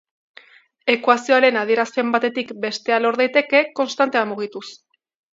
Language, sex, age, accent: Basque, female, 19-29, Erdialdekoa edo Nafarra (Gipuzkoa, Nafarroa)